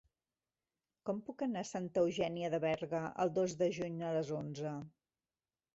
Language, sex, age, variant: Catalan, female, 40-49, Central